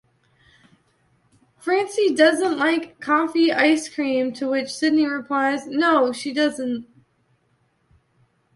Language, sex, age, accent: English, female, 19-29, United States English